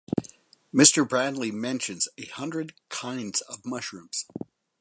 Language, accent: English, United States English